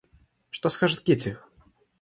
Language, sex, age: Russian, male, 19-29